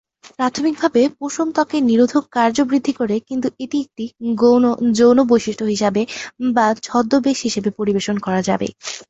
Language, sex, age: Bengali, female, under 19